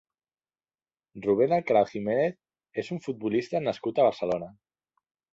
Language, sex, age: Catalan, male, 40-49